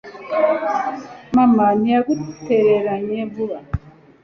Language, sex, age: Kinyarwanda, female, 30-39